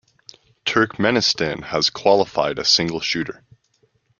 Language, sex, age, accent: English, male, 19-29, Canadian English